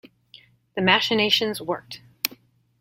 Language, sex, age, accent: English, female, 40-49, United States English